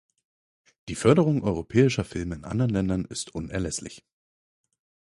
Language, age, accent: German, 30-39, Deutschland Deutsch